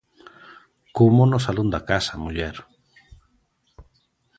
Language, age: Galician, 50-59